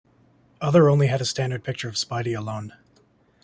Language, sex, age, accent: English, male, 19-29, Canadian English